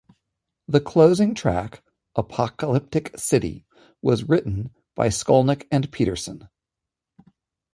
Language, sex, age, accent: English, male, 50-59, United States English